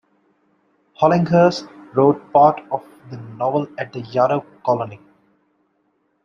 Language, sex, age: English, male, 19-29